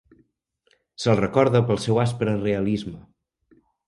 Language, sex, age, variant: Catalan, male, 19-29, Central